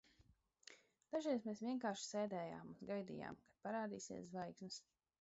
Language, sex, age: Latvian, female, 30-39